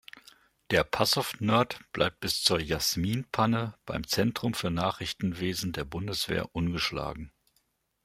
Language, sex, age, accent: German, male, 50-59, Deutschland Deutsch